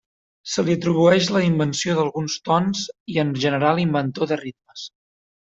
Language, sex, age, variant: Catalan, male, 19-29, Central